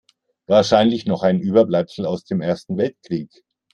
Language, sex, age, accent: German, male, 50-59, Deutschland Deutsch